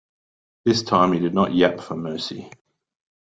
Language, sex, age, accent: English, male, 30-39, Australian English